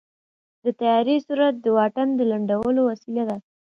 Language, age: Pashto, 30-39